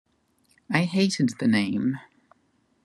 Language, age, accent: English, 30-39, Australian English